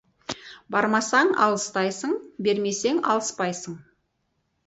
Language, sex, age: Kazakh, female, 40-49